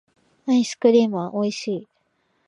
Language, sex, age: Japanese, female, 19-29